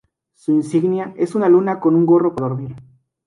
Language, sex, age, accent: Spanish, male, 19-29, México